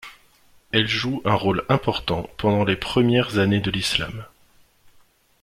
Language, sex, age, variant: French, male, 19-29, Français de métropole